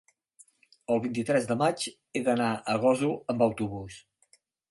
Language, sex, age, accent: Catalan, male, 60-69, central; septentrional